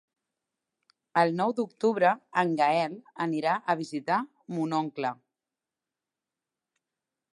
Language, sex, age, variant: Catalan, female, 30-39, Central